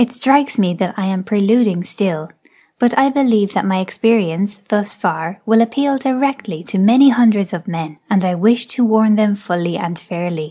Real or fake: real